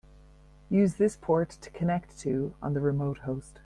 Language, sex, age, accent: English, female, 50-59, Irish English